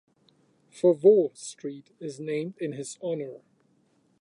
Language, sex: English, male